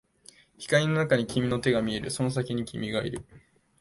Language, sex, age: Japanese, male, 19-29